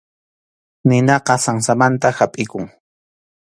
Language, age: Arequipa-La Unión Quechua, 30-39